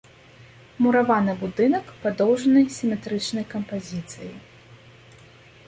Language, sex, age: Belarusian, female, 30-39